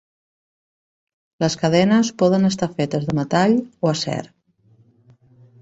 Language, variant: Catalan, Central